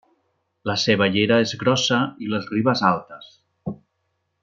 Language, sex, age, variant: Catalan, male, 50-59, Central